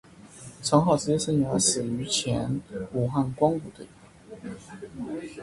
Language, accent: Chinese, 出生地：江苏省